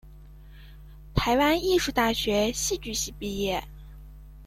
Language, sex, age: Chinese, female, under 19